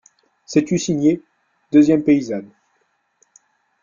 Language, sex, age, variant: French, male, 19-29, Français de métropole